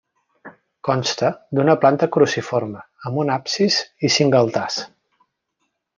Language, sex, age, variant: Catalan, male, 30-39, Central